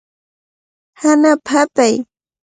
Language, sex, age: Cajatambo North Lima Quechua, female, 30-39